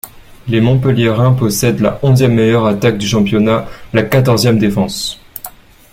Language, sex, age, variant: French, male, 19-29, Français des départements et régions d'outre-mer